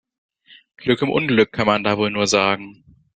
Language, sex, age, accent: German, male, 19-29, Deutschland Deutsch